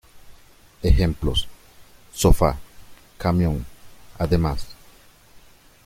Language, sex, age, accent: Spanish, male, 19-29, América central